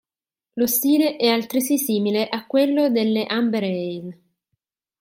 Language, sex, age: Italian, female, 19-29